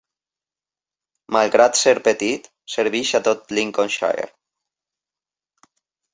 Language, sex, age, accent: Catalan, male, 30-39, valencià